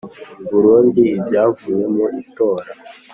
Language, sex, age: Kinyarwanda, male, under 19